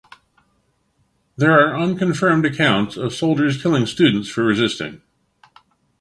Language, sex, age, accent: English, male, 50-59, Canadian English